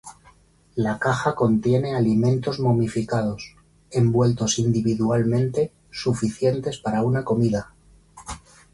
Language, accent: Spanish, España: Centro-Sur peninsular (Madrid, Toledo, Castilla-La Mancha)